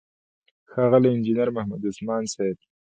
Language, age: Pashto, 19-29